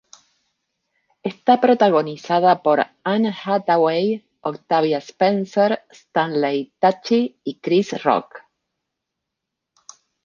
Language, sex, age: Spanish, female, 60-69